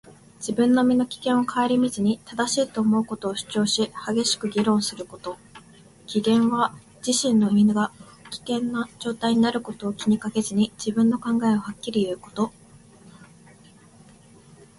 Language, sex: Japanese, female